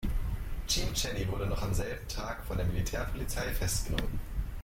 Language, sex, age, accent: German, male, 19-29, Deutschland Deutsch